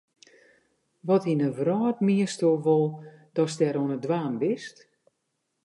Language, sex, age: Western Frisian, female, 60-69